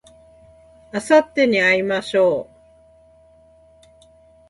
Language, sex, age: Japanese, female, 40-49